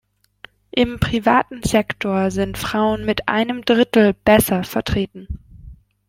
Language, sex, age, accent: German, female, 19-29, Deutschland Deutsch